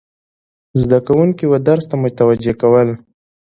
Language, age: Pashto, 19-29